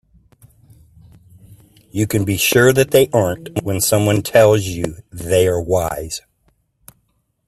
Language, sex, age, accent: English, male, 50-59, United States English